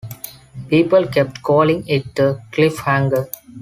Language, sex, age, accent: English, male, 19-29, India and South Asia (India, Pakistan, Sri Lanka)